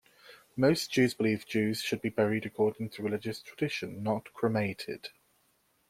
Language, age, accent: English, 19-29, England English